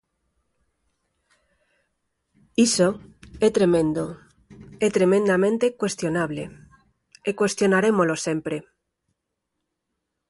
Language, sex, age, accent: Galician, female, 40-49, Normativo (estándar)